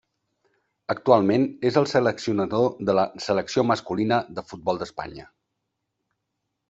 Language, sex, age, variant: Catalan, male, 50-59, Central